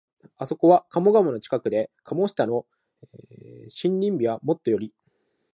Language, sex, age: Japanese, male, 19-29